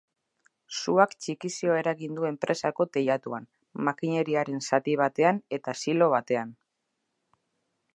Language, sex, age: Basque, female, 30-39